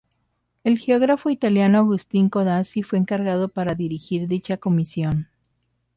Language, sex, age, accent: Spanish, female, 30-39, México